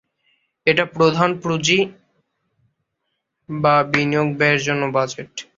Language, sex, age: Bengali, male, 19-29